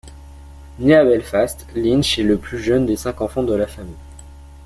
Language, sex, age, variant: French, male, under 19, Français de métropole